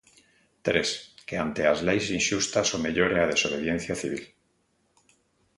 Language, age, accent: Galician, 50-59, Atlántico (seseo e gheada)